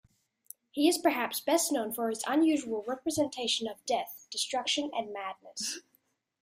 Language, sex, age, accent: English, male, under 19, Australian English